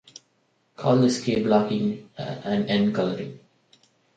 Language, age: English, 19-29